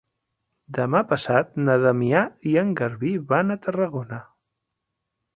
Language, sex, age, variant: Catalan, male, 40-49, Central